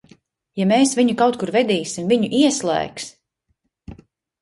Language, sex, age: Latvian, female, 30-39